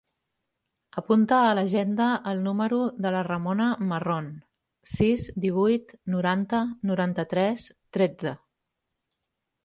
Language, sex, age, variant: Catalan, female, 40-49, Central